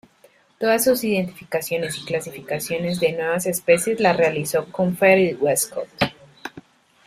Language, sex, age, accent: Spanish, female, 30-39, Caribe: Cuba, Venezuela, Puerto Rico, República Dominicana, Panamá, Colombia caribeña, México caribeño, Costa del golfo de México